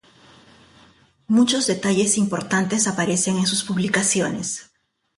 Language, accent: Spanish, Andino-Pacífico: Colombia, Perú, Ecuador, oeste de Bolivia y Venezuela andina